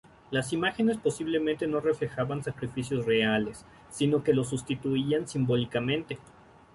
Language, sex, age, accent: Spanish, male, 19-29, México